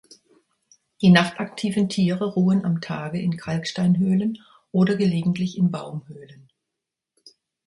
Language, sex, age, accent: German, female, 60-69, Deutschland Deutsch